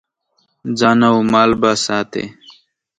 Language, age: Pashto, 19-29